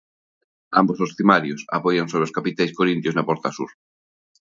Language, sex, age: Galician, male, 30-39